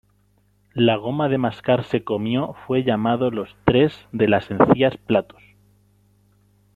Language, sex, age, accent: Spanish, male, 19-29, España: Centro-Sur peninsular (Madrid, Toledo, Castilla-La Mancha)